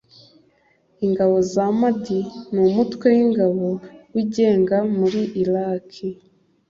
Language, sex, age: Kinyarwanda, female, 19-29